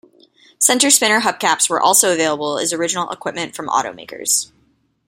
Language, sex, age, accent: English, female, 19-29, United States English